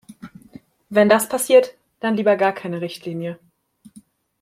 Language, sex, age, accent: German, female, 19-29, Deutschland Deutsch